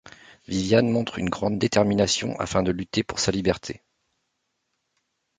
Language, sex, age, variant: French, male, 40-49, Français de métropole